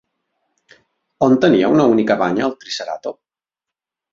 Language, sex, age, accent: Catalan, male, 40-49, Català central